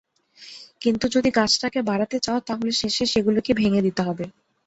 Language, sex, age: Bengali, female, 19-29